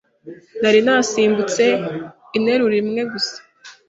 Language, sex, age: Kinyarwanda, female, 30-39